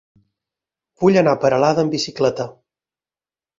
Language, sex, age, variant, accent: Catalan, male, 30-39, Balear, mallorquí